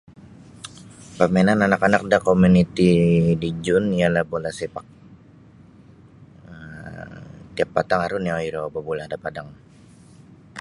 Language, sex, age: Sabah Bisaya, male, 19-29